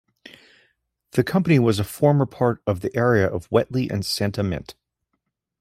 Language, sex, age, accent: English, male, 40-49, United States English